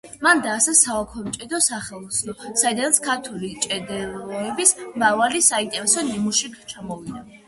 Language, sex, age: Georgian, female, 90+